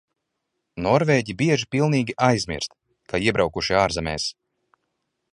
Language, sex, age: Latvian, male, 30-39